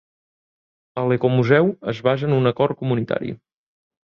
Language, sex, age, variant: Catalan, male, 19-29, Central